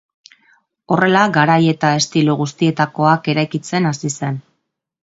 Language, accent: Basque, Mendebalekoa (Araba, Bizkaia, Gipuzkoako mendebaleko herri batzuk)